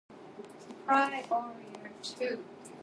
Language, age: Cantonese, 19-29